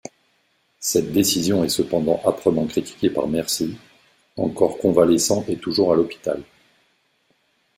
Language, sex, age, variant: French, male, 50-59, Français de métropole